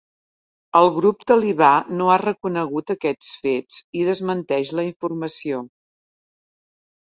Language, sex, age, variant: Catalan, female, 60-69, Central